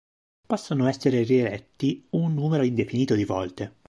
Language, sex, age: Italian, male, 30-39